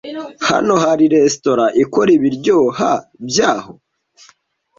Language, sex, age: Kinyarwanda, male, 19-29